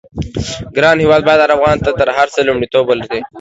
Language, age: Pashto, 19-29